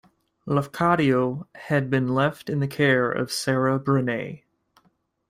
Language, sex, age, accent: English, male, 19-29, United States English